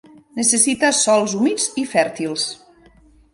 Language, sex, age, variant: Catalan, female, 40-49, Nord-Occidental